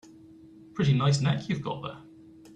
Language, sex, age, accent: English, male, 19-29, England English